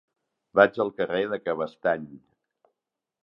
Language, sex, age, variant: Catalan, male, 50-59, Central